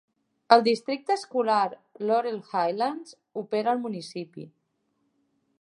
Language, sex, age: Catalan, female, 30-39